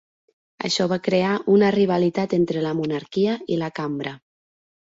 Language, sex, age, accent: Catalan, female, 19-29, central; nord-occidental